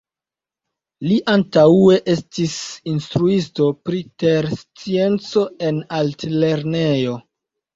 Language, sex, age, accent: Esperanto, male, 19-29, Internacia